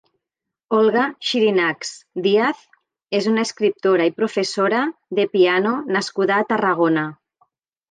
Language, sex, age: Catalan, female, 50-59